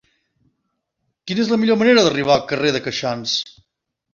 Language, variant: Catalan, Septentrional